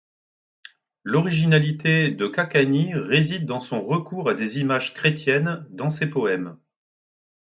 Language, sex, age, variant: French, male, 40-49, Français de métropole